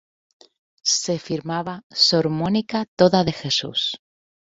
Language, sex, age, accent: Spanish, female, 30-39, España: Centro-Sur peninsular (Madrid, Toledo, Castilla-La Mancha)